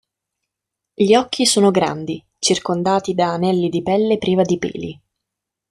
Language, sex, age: Italian, female, 19-29